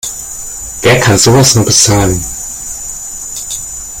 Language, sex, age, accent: German, male, 40-49, Deutschland Deutsch